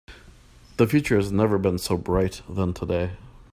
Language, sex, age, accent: English, male, 30-39, United States English